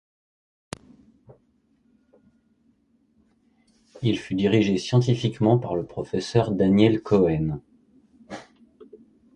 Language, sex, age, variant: French, male, 40-49, Français de métropole